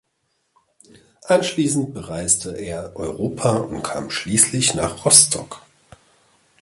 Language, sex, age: German, male, 40-49